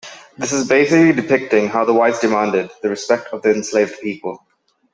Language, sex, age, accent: English, male, 19-29, England English